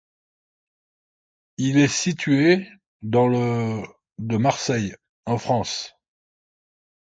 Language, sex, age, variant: French, male, 60-69, Français de métropole